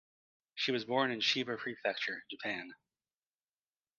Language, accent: English, United States English